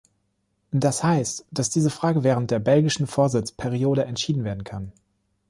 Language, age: German, 30-39